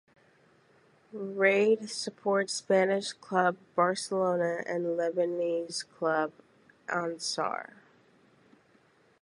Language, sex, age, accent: English, female, 19-29, United States English